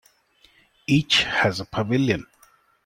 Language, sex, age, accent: English, male, 30-39, India and South Asia (India, Pakistan, Sri Lanka)